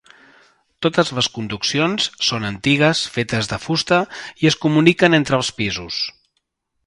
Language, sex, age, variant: Catalan, male, 50-59, Central